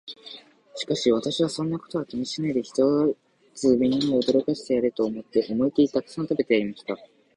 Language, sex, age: Japanese, male, under 19